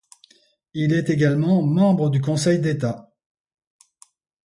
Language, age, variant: French, 70-79, Français de métropole